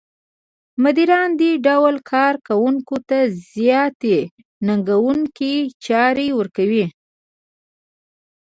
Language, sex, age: Pashto, female, 19-29